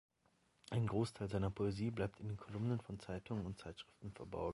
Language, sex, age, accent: German, male, 19-29, Deutschland Deutsch